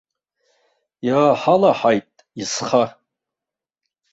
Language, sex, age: Abkhazian, male, 60-69